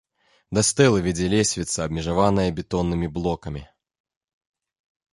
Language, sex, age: Belarusian, male, 30-39